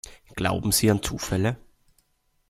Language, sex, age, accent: German, male, 19-29, Österreichisches Deutsch